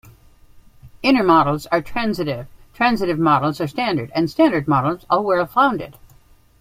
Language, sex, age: English, female, 60-69